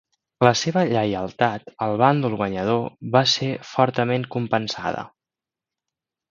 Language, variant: Catalan, Central